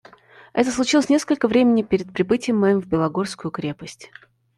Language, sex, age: Russian, female, 30-39